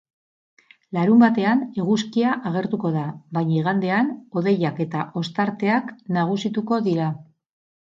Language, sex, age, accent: Basque, female, 50-59, Mendebalekoa (Araba, Bizkaia, Gipuzkoako mendebaleko herri batzuk)